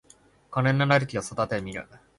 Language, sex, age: Japanese, male, 19-29